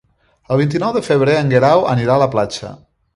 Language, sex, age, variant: Catalan, male, 40-49, Central